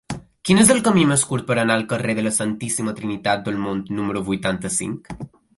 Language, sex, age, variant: Catalan, male, under 19, Balear